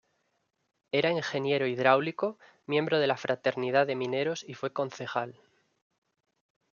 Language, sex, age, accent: Spanish, male, 19-29, España: Norte peninsular (Asturias, Castilla y León, Cantabria, País Vasco, Navarra, Aragón, La Rioja, Guadalajara, Cuenca)